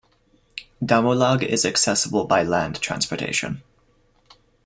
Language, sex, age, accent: English, male, 19-29, Canadian English